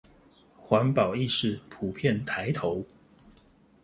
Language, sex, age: Chinese, male, 40-49